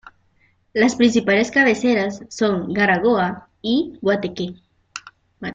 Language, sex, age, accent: Spanish, female, 19-29, América central